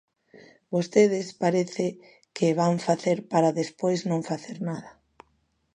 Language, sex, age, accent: Galician, female, 40-49, Normativo (estándar)